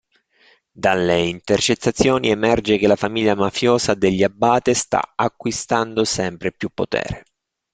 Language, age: Italian, 40-49